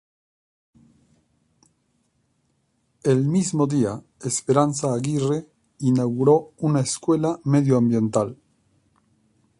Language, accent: Spanish, Andino-Pacífico: Colombia, Perú, Ecuador, oeste de Bolivia y Venezuela andina